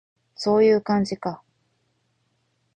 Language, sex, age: Japanese, female, 30-39